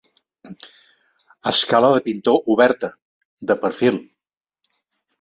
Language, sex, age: Catalan, male, 70-79